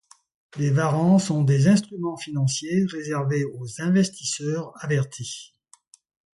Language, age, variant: French, 70-79, Français de métropole